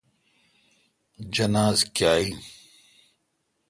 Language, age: Kalkoti, 50-59